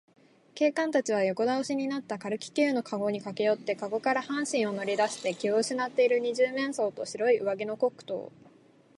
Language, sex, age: Japanese, female, 19-29